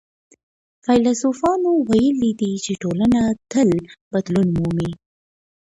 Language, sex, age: Pashto, female, 19-29